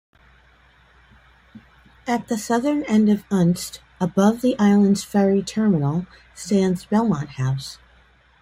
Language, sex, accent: English, female, United States English